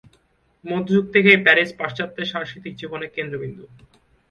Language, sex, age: Bengali, male, 19-29